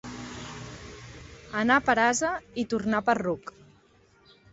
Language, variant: Catalan, Central